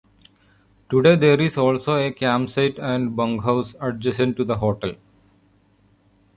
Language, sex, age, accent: English, male, 40-49, India and South Asia (India, Pakistan, Sri Lanka)